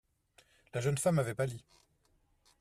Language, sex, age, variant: French, male, 50-59, Français de métropole